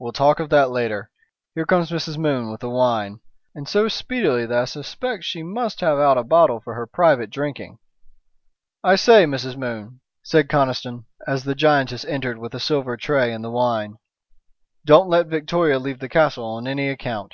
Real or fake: real